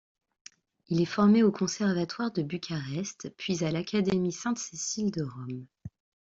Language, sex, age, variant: French, female, 30-39, Français de métropole